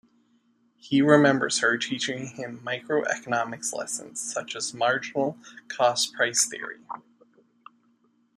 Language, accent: English, United States English